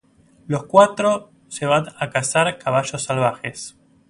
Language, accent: Spanish, Rioplatense: Argentina, Uruguay, este de Bolivia, Paraguay